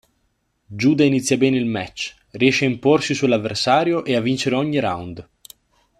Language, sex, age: Italian, male, 19-29